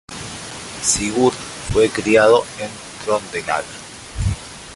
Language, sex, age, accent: Spanish, male, 40-49, Rioplatense: Argentina, Uruguay, este de Bolivia, Paraguay